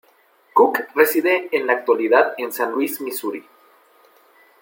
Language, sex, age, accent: Spanish, male, 19-29, México